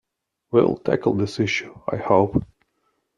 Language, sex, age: English, male, 19-29